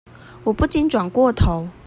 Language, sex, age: Chinese, female, 19-29